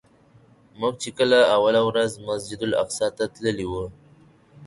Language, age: Pashto, 19-29